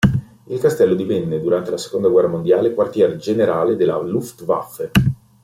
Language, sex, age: Italian, male, 40-49